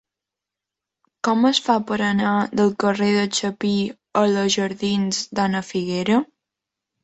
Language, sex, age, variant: Catalan, female, under 19, Balear